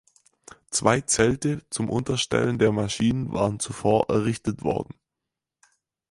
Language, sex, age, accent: German, male, under 19, Deutschland Deutsch